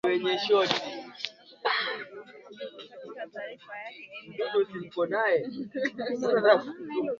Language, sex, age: Swahili, female, 19-29